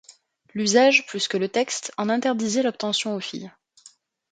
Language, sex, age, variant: French, female, 19-29, Français de métropole